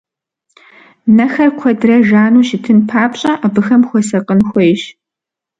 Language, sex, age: Kabardian, female, 19-29